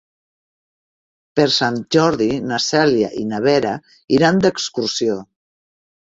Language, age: Catalan, 60-69